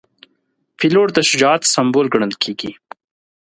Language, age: Pashto, 30-39